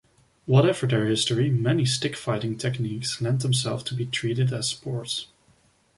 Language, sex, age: English, male, 19-29